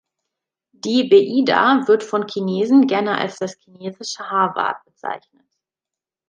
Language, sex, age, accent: German, female, 30-39, Deutschland Deutsch